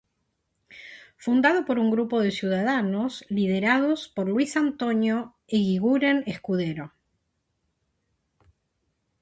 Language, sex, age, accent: Spanish, female, 60-69, Rioplatense: Argentina, Uruguay, este de Bolivia, Paraguay